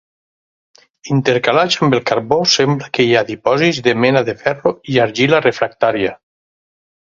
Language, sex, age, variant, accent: Catalan, male, 50-59, Valencià meridional, valencià